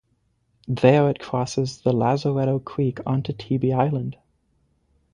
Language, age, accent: English, 19-29, Canadian English